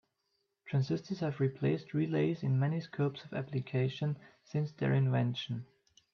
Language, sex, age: English, male, 19-29